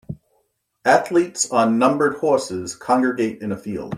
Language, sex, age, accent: English, male, 50-59, United States English